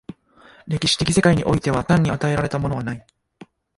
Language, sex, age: Japanese, male, 19-29